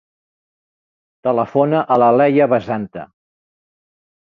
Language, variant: Catalan, Central